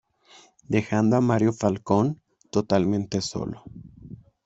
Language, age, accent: Spanish, under 19, México